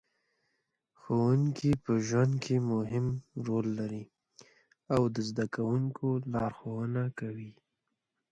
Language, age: Pashto, 19-29